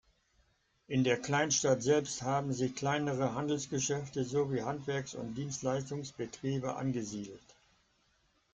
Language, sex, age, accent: German, male, 70-79, Deutschland Deutsch